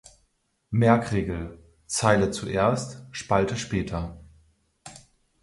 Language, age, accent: German, 19-29, Deutschland Deutsch